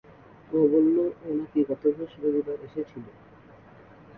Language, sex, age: Bengali, male, 19-29